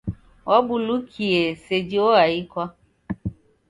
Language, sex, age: Taita, female, 60-69